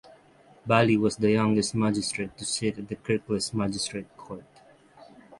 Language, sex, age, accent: English, male, 30-39, United States English; Filipino